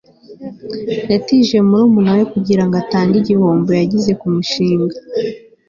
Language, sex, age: Kinyarwanda, female, 19-29